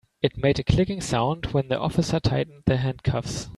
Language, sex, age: English, male, 19-29